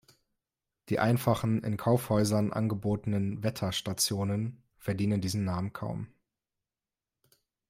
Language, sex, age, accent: German, male, 19-29, Deutschland Deutsch